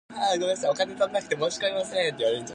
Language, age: Japanese, 19-29